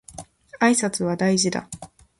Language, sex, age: Japanese, female, 19-29